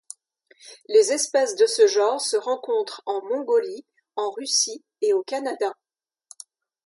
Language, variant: French, Français de métropole